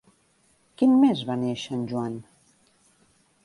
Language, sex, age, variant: Catalan, female, 40-49, Central